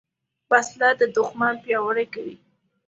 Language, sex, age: Pashto, female, under 19